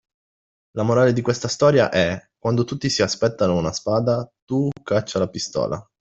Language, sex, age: Italian, male, 19-29